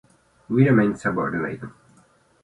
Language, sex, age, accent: English, male, 19-29, United States English